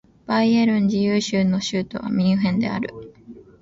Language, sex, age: Japanese, female, 19-29